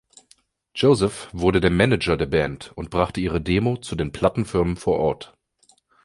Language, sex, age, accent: German, male, 30-39, Deutschland Deutsch